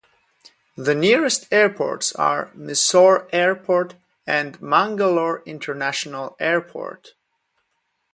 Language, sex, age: English, male, 30-39